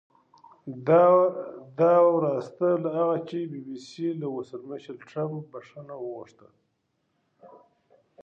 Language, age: Pashto, 40-49